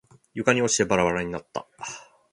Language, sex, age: Japanese, male, 30-39